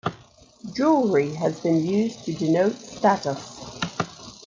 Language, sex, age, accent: English, female, 50-59, United States English